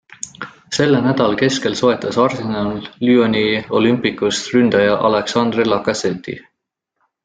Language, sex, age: Estonian, male, 19-29